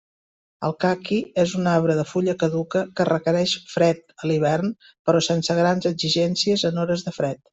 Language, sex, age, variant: Catalan, female, 60-69, Central